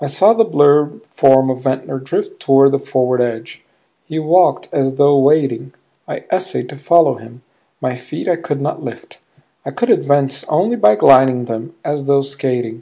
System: none